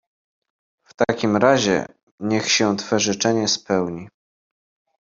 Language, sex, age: Polish, male, 30-39